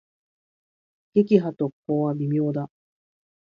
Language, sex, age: Japanese, female, 30-39